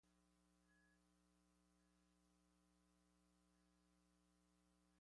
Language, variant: Portuguese, Portuguese (Brasil)